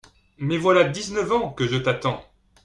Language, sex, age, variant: French, male, 30-39, Français de métropole